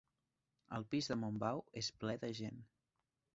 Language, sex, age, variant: Catalan, male, 19-29, Nord-Occidental